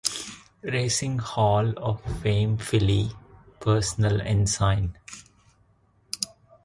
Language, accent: English, India and South Asia (India, Pakistan, Sri Lanka)